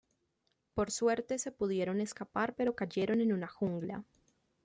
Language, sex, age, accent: Spanish, female, 19-29, Caribe: Cuba, Venezuela, Puerto Rico, República Dominicana, Panamá, Colombia caribeña, México caribeño, Costa del golfo de México